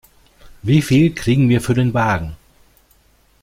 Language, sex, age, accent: German, male, 40-49, Deutschland Deutsch